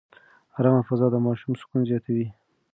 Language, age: Pashto, 19-29